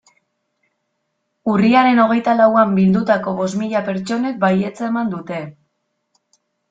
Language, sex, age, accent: Basque, female, 19-29, Mendebalekoa (Araba, Bizkaia, Gipuzkoako mendebaleko herri batzuk)